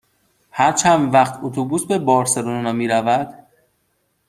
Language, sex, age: Persian, male, 19-29